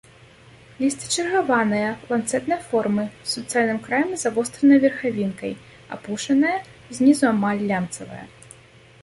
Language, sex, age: Belarusian, female, 30-39